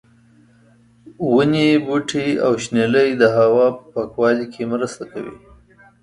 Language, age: Pashto, 30-39